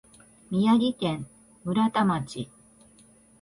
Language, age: Japanese, 40-49